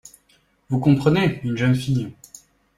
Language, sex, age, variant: French, male, 19-29, Français de métropole